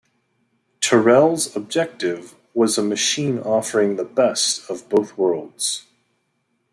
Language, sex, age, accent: English, male, 40-49, United States English